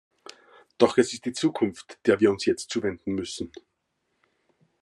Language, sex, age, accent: German, male, 30-39, Österreichisches Deutsch